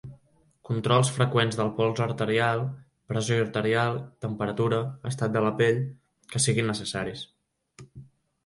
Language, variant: Catalan, Central